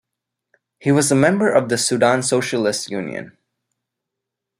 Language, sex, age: English, male, 50-59